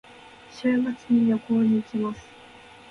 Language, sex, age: Japanese, female, 19-29